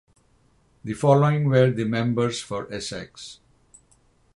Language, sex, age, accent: English, male, 50-59, United States English; England English